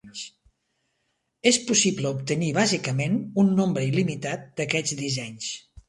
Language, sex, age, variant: Catalan, male, 60-69, Nord-Occidental